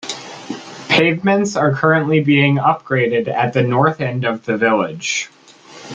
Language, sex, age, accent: English, male, under 19, United States English